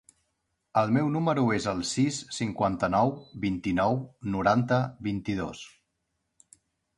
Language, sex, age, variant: Catalan, male, 40-49, Central